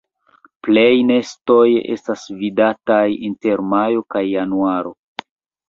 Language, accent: Esperanto, Internacia